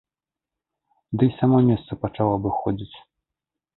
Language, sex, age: Belarusian, male, 30-39